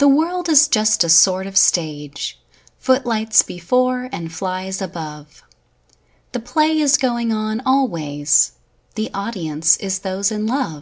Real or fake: real